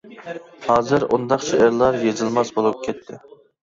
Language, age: Uyghur, 19-29